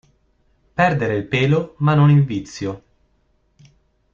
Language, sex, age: Italian, male, 19-29